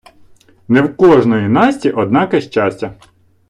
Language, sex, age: Ukrainian, male, 30-39